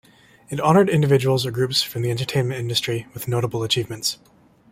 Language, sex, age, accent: English, male, 19-29, Canadian English